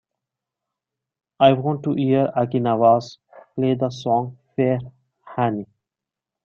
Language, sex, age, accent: English, male, 19-29, India and South Asia (India, Pakistan, Sri Lanka)